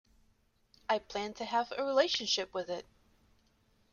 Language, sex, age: English, female, 30-39